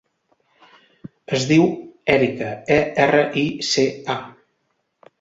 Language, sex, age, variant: Catalan, male, 30-39, Central